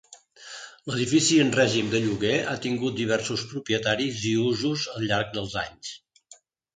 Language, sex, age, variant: Catalan, male, 60-69, Central